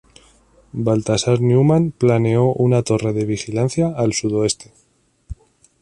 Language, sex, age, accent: Spanish, male, 19-29, España: Norte peninsular (Asturias, Castilla y León, Cantabria, País Vasco, Navarra, Aragón, La Rioja, Guadalajara, Cuenca)